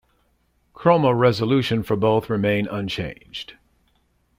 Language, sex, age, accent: English, male, 60-69, United States English